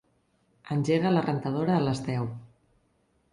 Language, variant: Catalan, Central